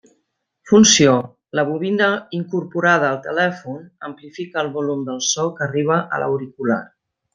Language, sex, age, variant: Catalan, female, 50-59, Central